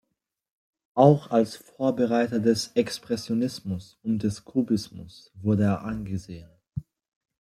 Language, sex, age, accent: German, male, under 19, Österreichisches Deutsch